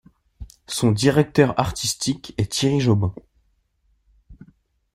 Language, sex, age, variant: French, male, 19-29, Français de métropole